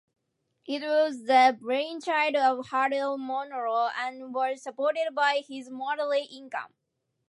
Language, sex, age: English, female, 19-29